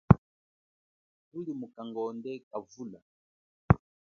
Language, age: Chokwe, 40-49